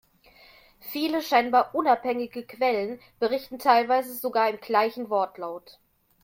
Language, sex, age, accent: German, female, 50-59, Deutschland Deutsch